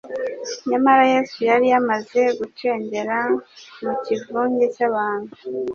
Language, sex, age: Kinyarwanda, female, 30-39